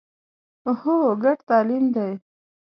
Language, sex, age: Pashto, female, 19-29